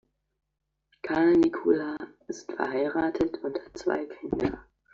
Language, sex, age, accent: German, male, under 19, Deutschland Deutsch